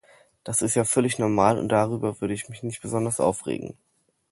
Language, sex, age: German, male, under 19